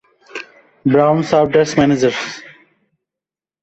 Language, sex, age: English, male, 30-39